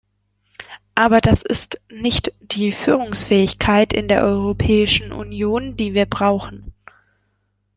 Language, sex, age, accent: German, female, 19-29, Deutschland Deutsch